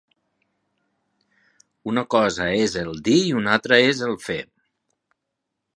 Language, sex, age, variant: Catalan, male, 50-59, Septentrional